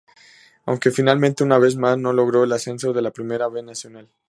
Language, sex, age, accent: Spanish, male, 19-29, México